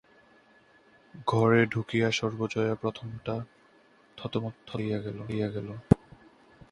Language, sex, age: Bengali, male, 19-29